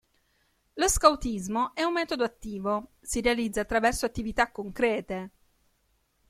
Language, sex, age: Italian, female, 40-49